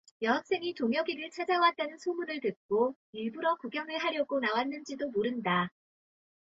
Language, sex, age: Korean, male, 19-29